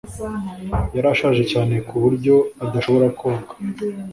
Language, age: Kinyarwanda, 30-39